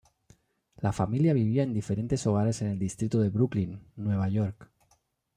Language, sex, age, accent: Spanish, male, 40-49, España: Norte peninsular (Asturias, Castilla y León, Cantabria, País Vasco, Navarra, Aragón, La Rioja, Guadalajara, Cuenca)